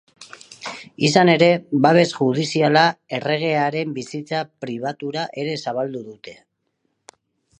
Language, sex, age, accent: Basque, male, 40-49, Mendebalekoa (Araba, Bizkaia, Gipuzkoako mendebaleko herri batzuk)